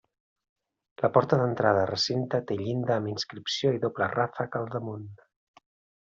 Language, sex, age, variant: Catalan, male, 40-49, Central